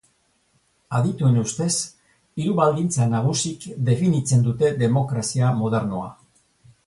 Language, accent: Basque, Erdialdekoa edo Nafarra (Gipuzkoa, Nafarroa)